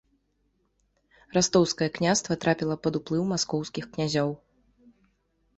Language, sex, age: Belarusian, female, 19-29